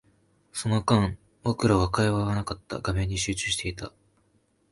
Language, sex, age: Japanese, male, 19-29